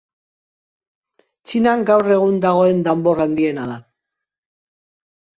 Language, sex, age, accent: Basque, female, 70-79, Mendebalekoa (Araba, Bizkaia, Gipuzkoako mendebaleko herri batzuk)